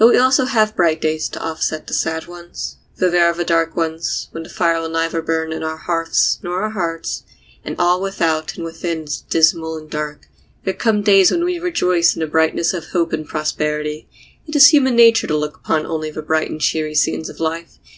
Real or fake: real